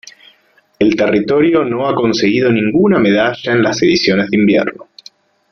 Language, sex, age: Spanish, male, 30-39